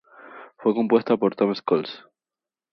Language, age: Spanish, 19-29